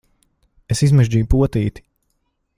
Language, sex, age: Latvian, male, 30-39